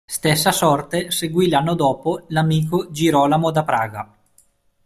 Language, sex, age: Italian, male, 30-39